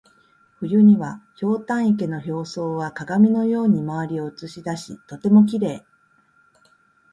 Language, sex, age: Japanese, female, 50-59